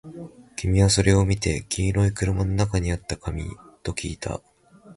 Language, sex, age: Japanese, male, 19-29